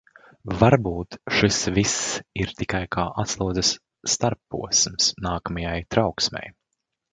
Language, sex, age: Latvian, male, 40-49